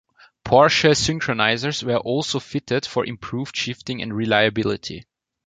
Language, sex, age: English, male, 19-29